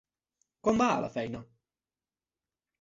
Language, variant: Catalan, Central